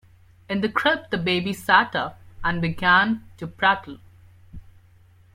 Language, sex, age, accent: English, male, 19-29, India and South Asia (India, Pakistan, Sri Lanka)